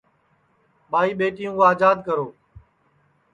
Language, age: Sansi, 50-59